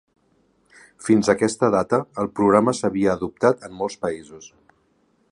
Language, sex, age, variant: Catalan, male, 50-59, Central